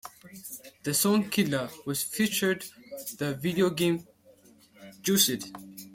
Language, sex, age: English, male, under 19